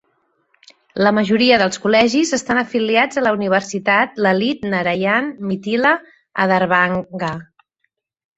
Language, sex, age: Catalan, female, 40-49